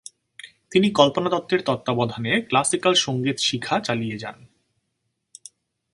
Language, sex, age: Bengali, male, 30-39